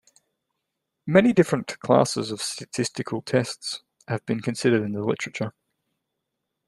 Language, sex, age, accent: English, male, 19-29, Australian English